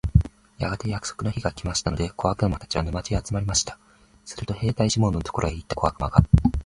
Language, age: Japanese, 19-29